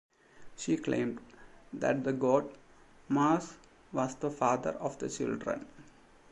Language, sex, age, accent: English, male, 19-29, India and South Asia (India, Pakistan, Sri Lanka)